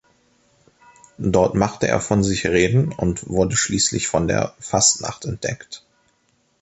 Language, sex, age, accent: German, male, 19-29, Deutschland Deutsch